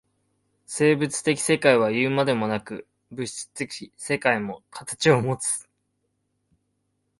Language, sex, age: Japanese, male, 19-29